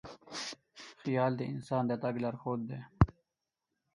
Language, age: Pashto, 19-29